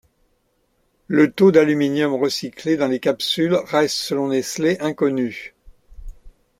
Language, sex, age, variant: French, male, 70-79, Français de métropole